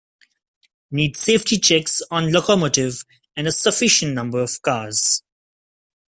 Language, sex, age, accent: English, male, 19-29, India and South Asia (India, Pakistan, Sri Lanka)